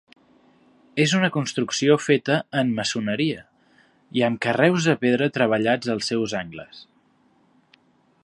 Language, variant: Catalan, Central